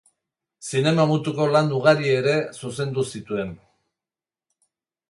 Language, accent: Basque, Erdialdekoa edo Nafarra (Gipuzkoa, Nafarroa)